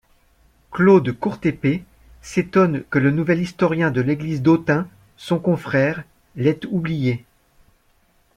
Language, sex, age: French, male, 50-59